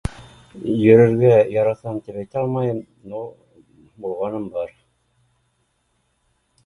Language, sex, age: Bashkir, male, 50-59